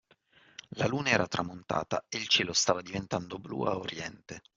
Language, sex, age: Italian, male, 30-39